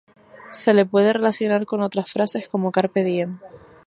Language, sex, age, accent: Spanish, female, 19-29, España: Islas Canarias